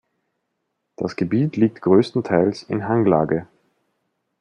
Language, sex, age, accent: German, male, 19-29, Österreichisches Deutsch